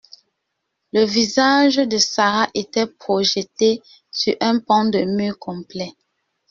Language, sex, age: French, female, 19-29